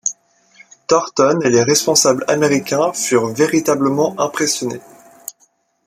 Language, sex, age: French, male, under 19